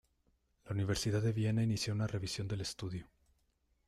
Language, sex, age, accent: Spanish, male, 19-29, México